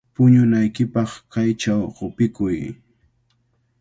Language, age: Cajatambo North Lima Quechua, 19-29